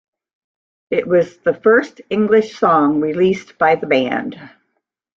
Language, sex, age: English, female, 60-69